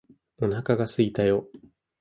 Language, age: Japanese, 19-29